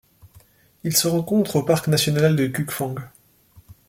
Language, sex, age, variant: French, male, 19-29, Français de métropole